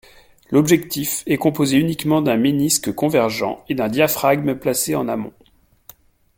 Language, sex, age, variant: French, male, 40-49, Français de métropole